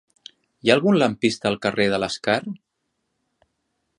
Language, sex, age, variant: Catalan, male, 40-49, Central